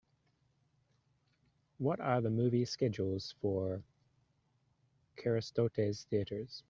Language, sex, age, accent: English, male, 30-39, New Zealand English